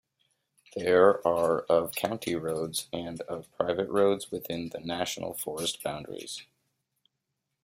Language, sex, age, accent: English, male, 19-29, United States English